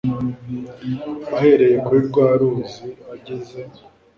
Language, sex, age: Kinyarwanda, male, 19-29